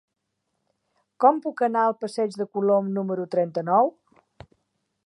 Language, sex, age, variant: Catalan, female, 70-79, Central